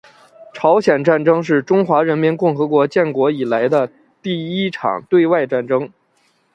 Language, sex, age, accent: Chinese, male, 30-39, 出生地：北京市